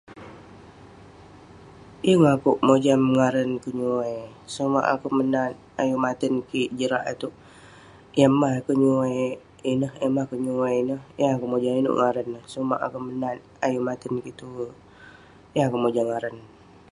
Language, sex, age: Western Penan, female, 30-39